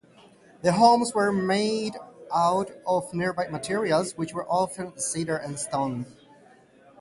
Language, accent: English, United States English